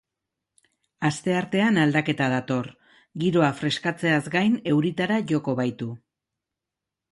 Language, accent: Basque, Erdialdekoa edo Nafarra (Gipuzkoa, Nafarroa)